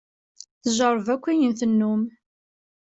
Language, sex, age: Kabyle, female, 19-29